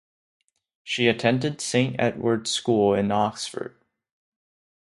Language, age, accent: English, under 19, Canadian English